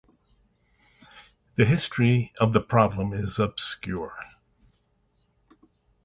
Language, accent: English, United States English